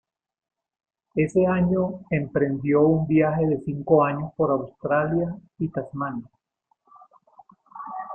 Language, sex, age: Spanish, male, 60-69